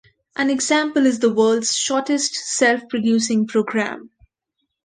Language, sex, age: English, female, under 19